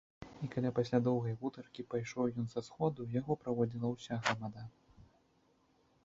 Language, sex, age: Belarusian, male, 19-29